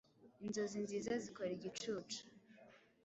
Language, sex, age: Kinyarwanda, female, 19-29